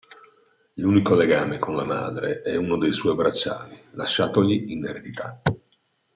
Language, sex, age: Italian, male, 50-59